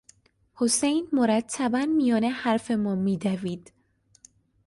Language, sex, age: Persian, female, 19-29